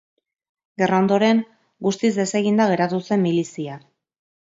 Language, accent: Basque, Mendebalekoa (Araba, Bizkaia, Gipuzkoako mendebaleko herri batzuk)